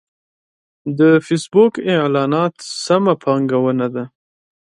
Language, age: Pashto, 19-29